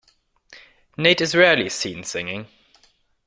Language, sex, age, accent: English, male, 19-29, England English